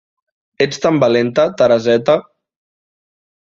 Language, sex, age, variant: Catalan, male, 19-29, Central